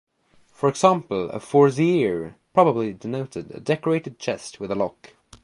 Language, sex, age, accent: English, male, under 19, England English